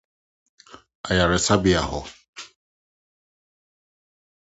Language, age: Akan, 60-69